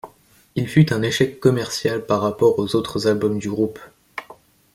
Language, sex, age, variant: French, male, under 19, Français de métropole